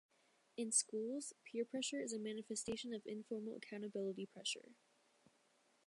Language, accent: English, United States English